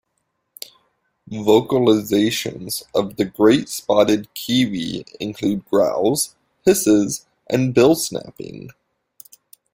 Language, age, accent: English, 19-29, United States English